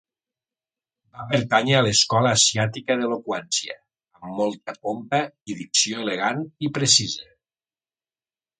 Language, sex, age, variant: Catalan, male, 40-49, Nord-Occidental